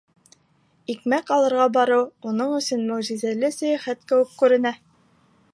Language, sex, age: Bashkir, female, 19-29